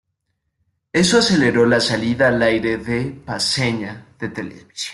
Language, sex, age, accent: Spanish, male, 19-29, México